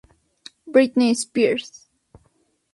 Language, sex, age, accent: Spanish, female, 19-29, México